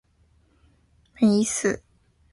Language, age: Chinese, 19-29